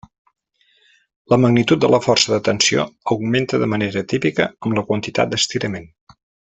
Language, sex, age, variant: Catalan, male, 50-59, Central